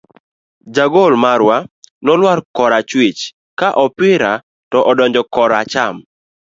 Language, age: Luo (Kenya and Tanzania), 19-29